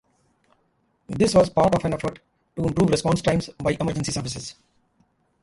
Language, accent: English, India and South Asia (India, Pakistan, Sri Lanka)